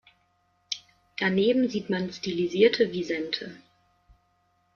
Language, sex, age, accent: German, female, 19-29, Deutschland Deutsch